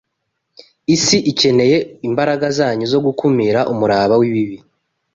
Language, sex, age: Kinyarwanda, male, 30-39